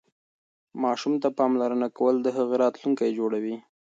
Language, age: Pashto, 19-29